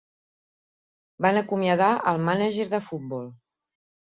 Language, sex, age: Catalan, female, 40-49